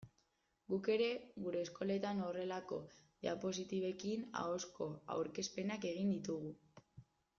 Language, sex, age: Basque, female, 19-29